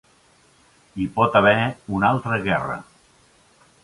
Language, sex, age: Catalan, male, 60-69